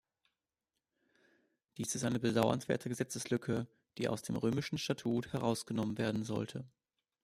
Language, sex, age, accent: German, male, 19-29, Deutschland Deutsch